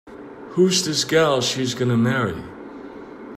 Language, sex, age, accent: English, male, 40-49, United States English